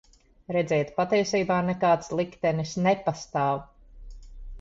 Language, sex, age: Latvian, female, 40-49